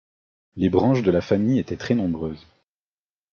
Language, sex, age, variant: French, male, 19-29, Français de métropole